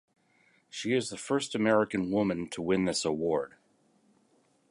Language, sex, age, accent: English, male, 50-59, United States English